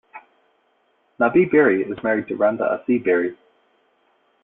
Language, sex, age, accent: English, male, 40-49, New Zealand English